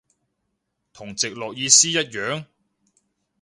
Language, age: Cantonese, 40-49